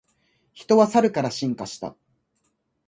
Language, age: Japanese, 19-29